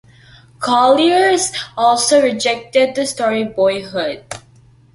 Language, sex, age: English, female, under 19